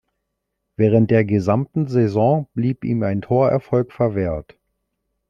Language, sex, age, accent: German, male, 40-49, Deutschland Deutsch